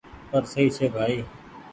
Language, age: Goaria, 19-29